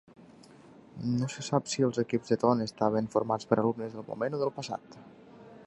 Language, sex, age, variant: Catalan, male, 19-29, Nord-Occidental